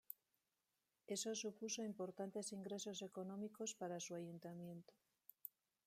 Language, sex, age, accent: Spanish, female, 50-59, España: Norte peninsular (Asturias, Castilla y León, Cantabria, País Vasco, Navarra, Aragón, La Rioja, Guadalajara, Cuenca)